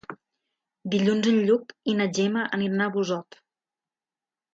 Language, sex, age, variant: Catalan, female, 19-29, Nord-Occidental